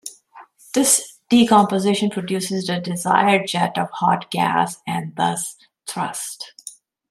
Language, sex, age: English, female, 50-59